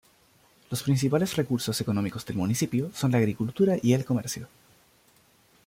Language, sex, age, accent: Spanish, male, 19-29, Chileno: Chile, Cuyo